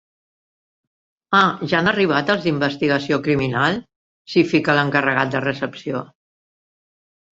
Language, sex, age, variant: Catalan, female, 60-69, Central